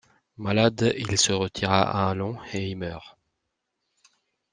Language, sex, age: French, male, 30-39